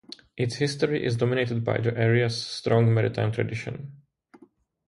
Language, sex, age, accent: English, male, 30-39, Czech